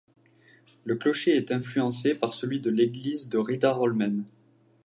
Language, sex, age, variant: French, male, 19-29, Français de métropole